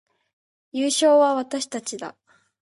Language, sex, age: Japanese, female, under 19